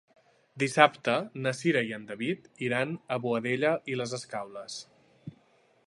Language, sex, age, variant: Catalan, male, 19-29, Central